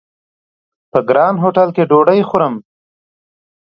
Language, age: Pashto, 30-39